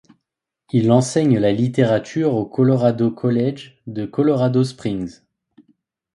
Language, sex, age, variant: French, male, 19-29, Français de métropole